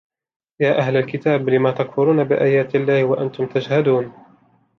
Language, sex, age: Arabic, male, 19-29